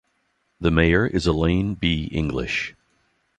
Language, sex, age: English, male, 60-69